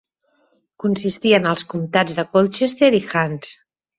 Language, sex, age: Catalan, female, 40-49